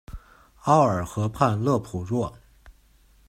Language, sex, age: Chinese, male, 30-39